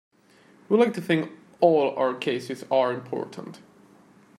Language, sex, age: English, male, 19-29